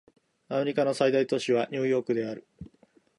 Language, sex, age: Japanese, male, 40-49